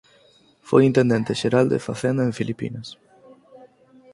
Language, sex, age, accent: Galician, male, 19-29, Normativo (estándar)